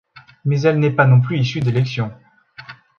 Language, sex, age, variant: French, male, 19-29, Français de métropole